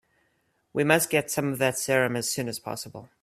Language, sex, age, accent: English, male, 19-29, Southern African (South Africa, Zimbabwe, Namibia)